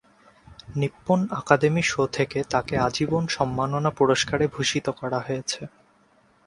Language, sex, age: Bengali, male, 19-29